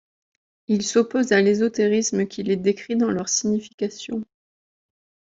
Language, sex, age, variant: French, female, 30-39, Français de métropole